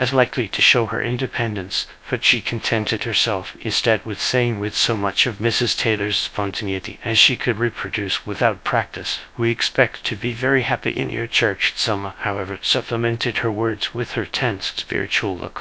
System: TTS, GradTTS